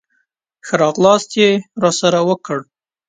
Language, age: Pashto, 19-29